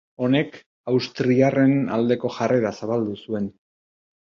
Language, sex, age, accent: Basque, male, 60-69, Erdialdekoa edo Nafarra (Gipuzkoa, Nafarroa)